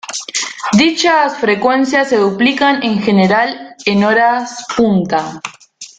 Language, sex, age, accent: Spanish, female, 19-29, Rioplatense: Argentina, Uruguay, este de Bolivia, Paraguay